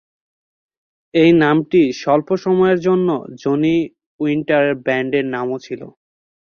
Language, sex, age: Bengali, male, 19-29